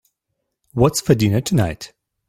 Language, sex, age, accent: English, male, 30-39, New Zealand English